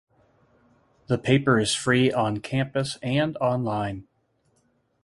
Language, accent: English, United States English